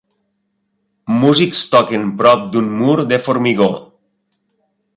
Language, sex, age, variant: Catalan, male, 50-59, Nord-Occidental